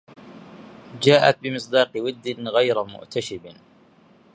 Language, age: Arabic, 30-39